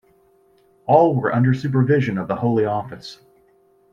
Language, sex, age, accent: English, male, 40-49, United States English